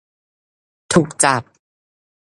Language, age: Thai, 19-29